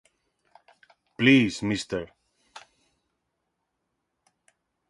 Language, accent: Spanish, España: Centro-Sur peninsular (Madrid, Toledo, Castilla-La Mancha)